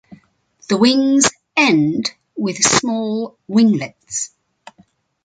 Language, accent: English, England English